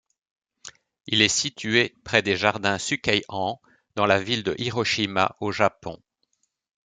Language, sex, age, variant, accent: French, male, 40-49, Français d'Europe, Français de Belgique